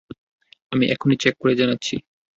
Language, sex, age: Bengali, male, 19-29